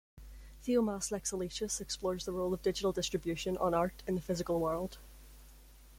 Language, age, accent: English, 19-29, Irish English